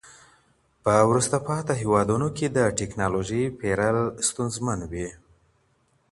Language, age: Pashto, 30-39